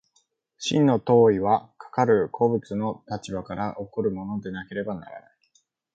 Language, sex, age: Japanese, male, 19-29